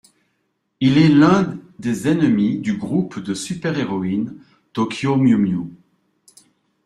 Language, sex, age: French, male, 40-49